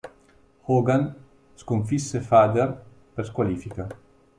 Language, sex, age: Italian, male, 40-49